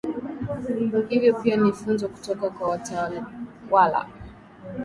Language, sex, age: Swahili, female, 19-29